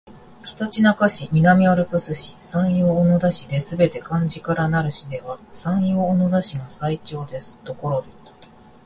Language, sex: Japanese, female